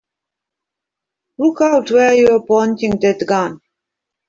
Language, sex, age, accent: English, female, 50-59, Australian English